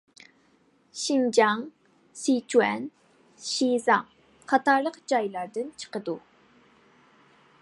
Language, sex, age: Uyghur, female, under 19